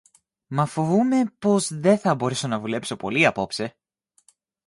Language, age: Greek, 19-29